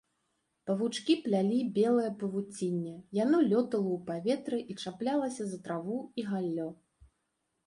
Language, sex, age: Belarusian, female, 40-49